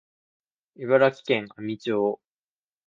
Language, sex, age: Japanese, male, under 19